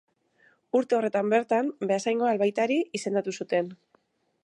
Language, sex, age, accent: Basque, female, 40-49, Mendebalekoa (Araba, Bizkaia, Gipuzkoako mendebaleko herri batzuk)